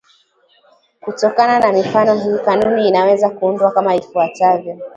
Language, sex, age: Swahili, female, 19-29